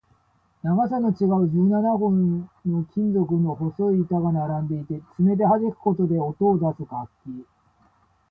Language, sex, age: Japanese, male, 40-49